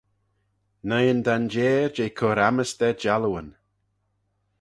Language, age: Manx, 40-49